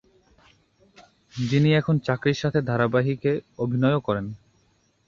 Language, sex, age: Bengali, male, 19-29